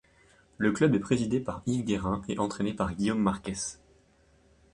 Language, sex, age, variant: French, male, under 19, Français de métropole